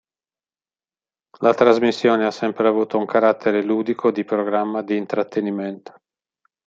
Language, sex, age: Italian, male, 50-59